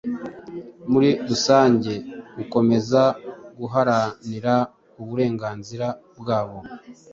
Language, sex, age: Kinyarwanda, male, 30-39